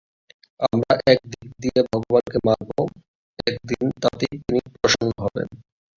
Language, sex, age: Bengali, male, 19-29